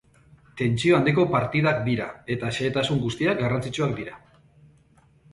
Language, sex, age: Basque, male, 40-49